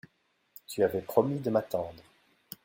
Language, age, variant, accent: French, 40-49, Français d'Europe, Français de Belgique